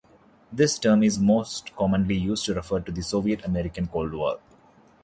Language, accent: English, India and South Asia (India, Pakistan, Sri Lanka)